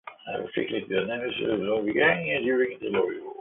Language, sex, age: English, male, 50-59